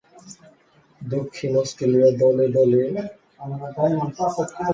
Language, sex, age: Bengali, male, 19-29